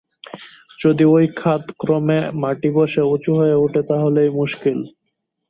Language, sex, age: Bengali, male, 19-29